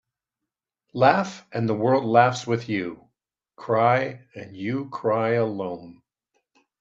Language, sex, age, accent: English, male, 60-69, Canadian English